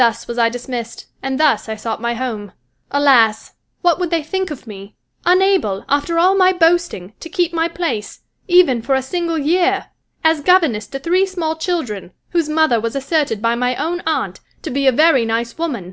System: none